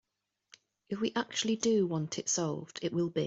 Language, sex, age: English, female, 30-39